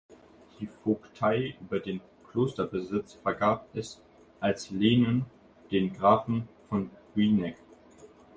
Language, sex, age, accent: German, male, under 19, Deutschland Deutsch